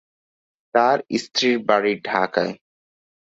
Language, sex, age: Bengali, male, under 19